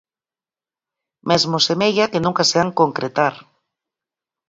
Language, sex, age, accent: Galician, female, 40-49, Oriental (común en zona oriental)